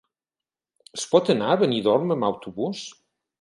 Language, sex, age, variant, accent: Catalan, male, 50-59, Central, Girona